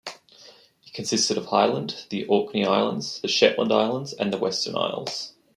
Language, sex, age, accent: English, male, 19-29, Australian English